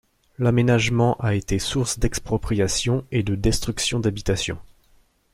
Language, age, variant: French, 30-39, Français de métropole